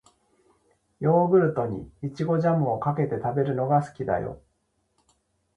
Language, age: Japanese, 40-49